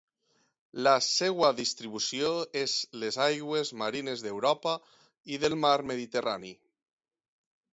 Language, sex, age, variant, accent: Catalan, male, 30-39, Valencià meridional, central; valencià